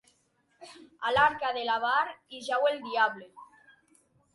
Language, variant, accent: Catalan, Nord-Occidental, nord-occidental